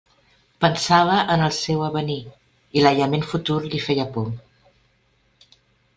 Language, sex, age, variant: Catalan, female, 50-59, Central